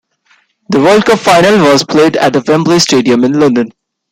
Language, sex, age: English, male, 19-29